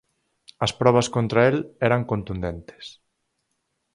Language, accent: Galician, Normativo (estándar)